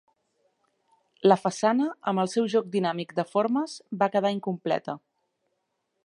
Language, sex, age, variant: Catalan, female, 30-39, Central